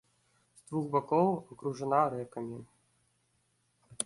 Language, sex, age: Belarusian, male, 19-29